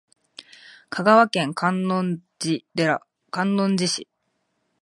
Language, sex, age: Japanese, female, 19-29